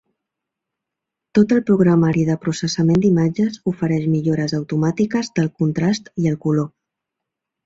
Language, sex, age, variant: Catalan, female, 19-29, Central